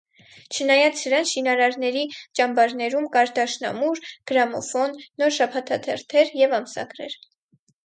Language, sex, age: Armenian, female, under 19